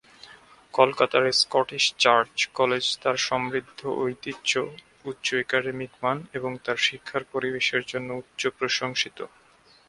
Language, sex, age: Bengali, male, 19-29